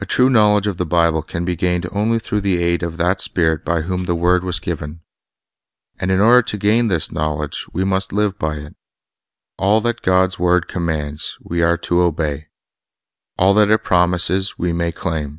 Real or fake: real